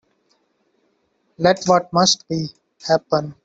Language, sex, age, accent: English, male, 19-29, India and South Asia (India, Pakistan, Sri Lanka)